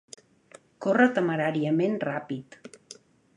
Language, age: Catalan, 50-59